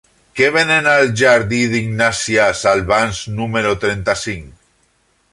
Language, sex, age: Catalan, male, 40-49